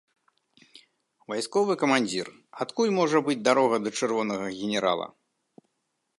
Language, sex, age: Belarusian, male, 40-49